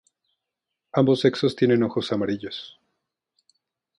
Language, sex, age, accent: Spanish, male, 40-49, México